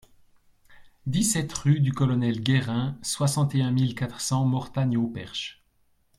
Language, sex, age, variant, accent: French, male, 30-39, Français d'Europe, Français de Suisse